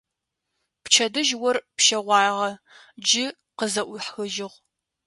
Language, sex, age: Adyghe, female, 19-29